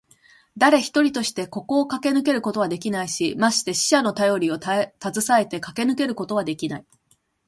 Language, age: Japanese, 40-49